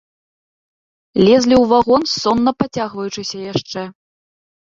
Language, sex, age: Belarusian, female, 30-39